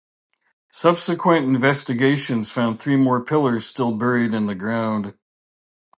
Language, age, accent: English, 50-59, Canadian English